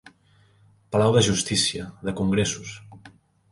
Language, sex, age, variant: Catalan, male, 19-29, Central